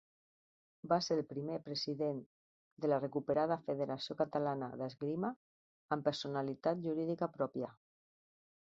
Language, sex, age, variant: Catalan, female, 50-59, Central